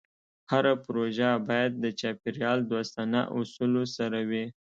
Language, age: Pashto, 19-29